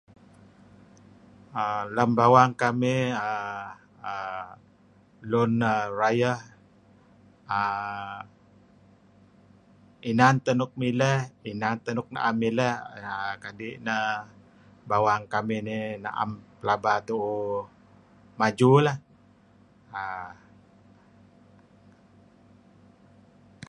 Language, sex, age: Kelabit, male, 60-69